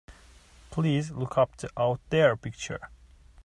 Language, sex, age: English, male, 30-39